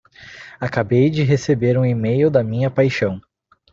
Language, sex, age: Portuguese, male, 19-29